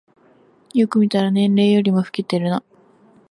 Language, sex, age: Japanese, female, under 19